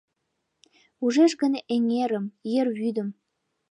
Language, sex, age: Mari, female, under 19